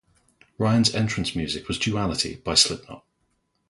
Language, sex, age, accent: English, male, 30-39, England English